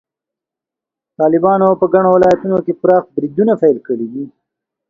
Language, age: Pashto, 19-29